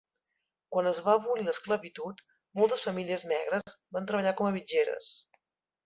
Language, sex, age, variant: Catalan, female, 30-39, Central